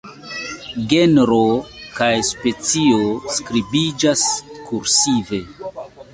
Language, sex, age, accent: Esperanto, male, 40-49, Internacia